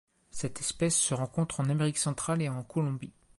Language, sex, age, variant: French, male, 19-29, Français de métropole